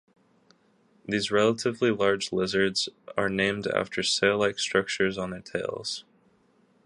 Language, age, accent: English, under 19, United States English